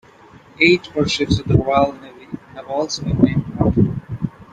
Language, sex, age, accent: English, male, 19-29, India and South Asia (India, Pakistan, Sri Lanka)